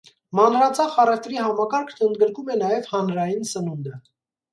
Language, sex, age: Armenian, male, 19-29